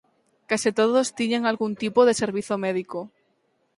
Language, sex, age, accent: Galician, female, 19-29, Atlántico (seseo e gheada)